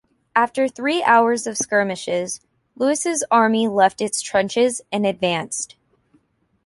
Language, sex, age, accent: English, female, 19-29, United States English